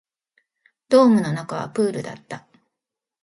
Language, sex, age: Japanese, female, 40-49